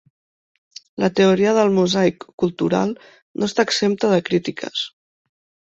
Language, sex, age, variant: Catalan, female, 30-39, Central